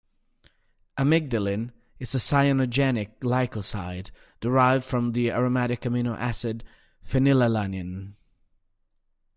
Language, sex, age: English, male, 30-39